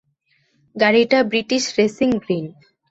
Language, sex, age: Bengali, female, 19-29